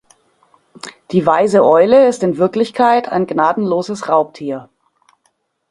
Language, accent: German, Deutschland Deutsch